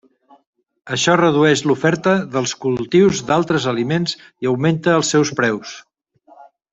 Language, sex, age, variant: Catalan, male, 60-69, Central